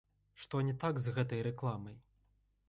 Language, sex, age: Belarusian, male, 19-29